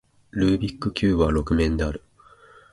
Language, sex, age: Japanese, male, 19-29